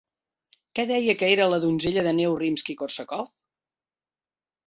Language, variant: Catalan, Central